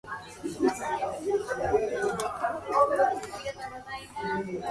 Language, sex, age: English, female, 19-29